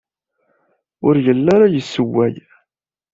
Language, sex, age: Kabyle, male, 19-29